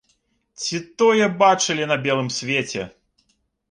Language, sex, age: Belarusian, male, 30-39